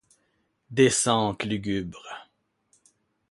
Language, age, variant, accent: French, 40-49, Français d'Amérique du Nord, Français du Canada